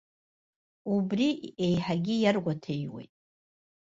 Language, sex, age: Abkhazian, female, 60-69